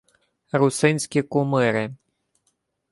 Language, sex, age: Ukrainian, male, 19-29